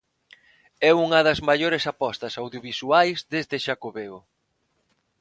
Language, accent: Galician, Normativo (estándar); Neofalante